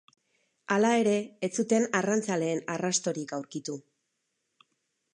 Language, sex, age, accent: Basque, female, 50-59, Erdialdekoa edo Nafarra (Gipuzkoa, Nafarroa)